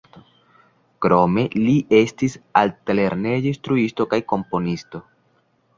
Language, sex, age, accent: Esperanto, male, 19-29, Internacia